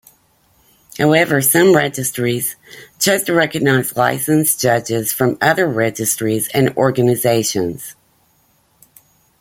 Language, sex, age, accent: English, female, 50-59, United States English